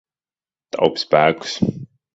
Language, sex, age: Latvian, male, 30-39